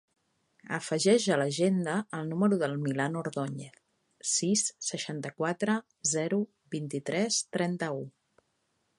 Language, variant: Catalan, Central